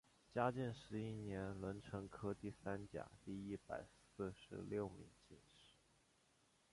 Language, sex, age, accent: Chinese, male, 19-29, 出生地：江西省